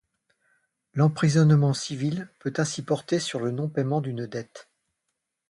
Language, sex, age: French, male, 50-59